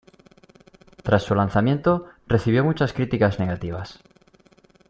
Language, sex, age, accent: Spanish, male, 30-39, España: Norte peninsular (Asturias, Castilla y León, Cantabria, País Vasco, Navarra, Aragón, La Rioja, Guadalajara, Cuenca)